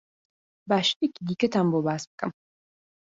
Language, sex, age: Central Kurdish, female, 19-29